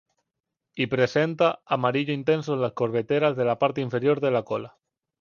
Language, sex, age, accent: Spanish, male, 19-29, España: Islas Canarias